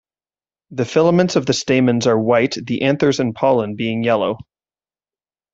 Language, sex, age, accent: English, male, 30-39, Canadian English